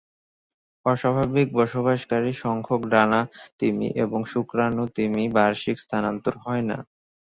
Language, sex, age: Bengali, male, 19-29